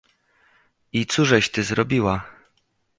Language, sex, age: Polish, male, 30-39